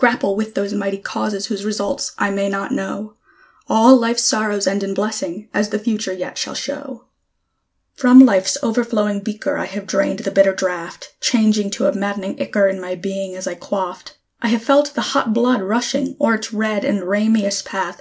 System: none